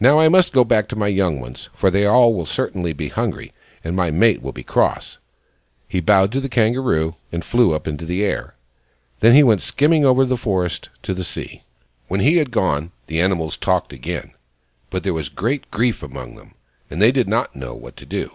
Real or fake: real